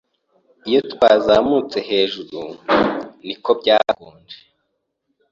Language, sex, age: Kinyarwanda, male, 19-29